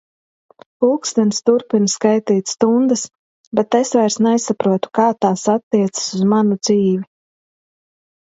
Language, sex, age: Latvian, female, 30-39